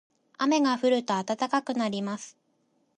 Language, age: Japanese, 19-29